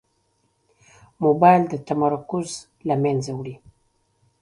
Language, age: Pashto, 40-49